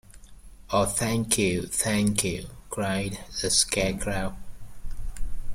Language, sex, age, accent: English, male, 30-39, United States English